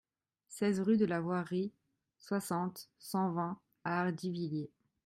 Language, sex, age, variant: French, female, 19-29, Français de métropole